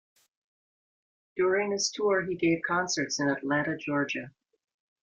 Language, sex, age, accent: English, female, 50-59, United States English